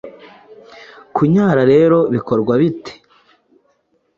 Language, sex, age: Kinyarwanda, male, 19-29